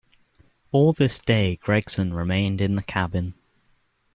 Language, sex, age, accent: English, male, under 19, England English